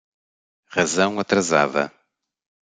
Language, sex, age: Portuguese, male, 40-49